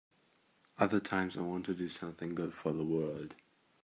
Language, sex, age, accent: English, male, under 19, England English